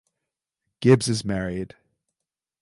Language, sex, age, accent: English, male, 30-39, United States English